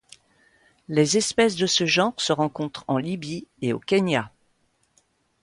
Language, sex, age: French, female, 60-69